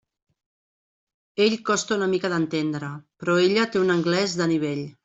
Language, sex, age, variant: Catalan, female, 50-59, Central